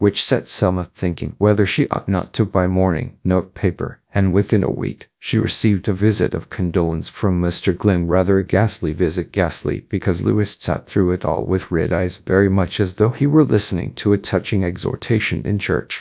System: TTS, GradTTS